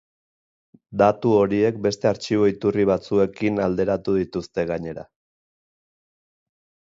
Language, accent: Basque, Erdialdekoa edo Nafarra (Gipuzkoa, Nafarroa)